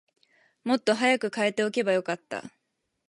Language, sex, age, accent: Japanese, female, 19-29, 標準語